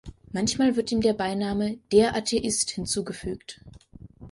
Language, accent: German, Deutschland Deutsch